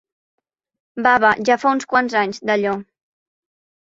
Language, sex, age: Catalan, female, under 19